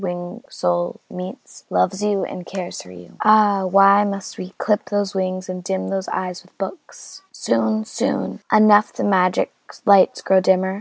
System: none